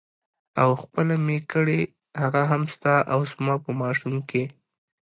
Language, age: Pashto, 19-29